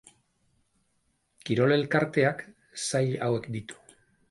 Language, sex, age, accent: Basque, male, 60-69, Mendebalekoa (Araba, Bizkaia, Gipuzkoako mendebaleko herri batzuk)